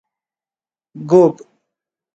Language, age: Pashto, 19-29